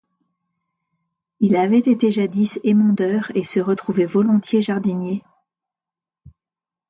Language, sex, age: French, female, 50-59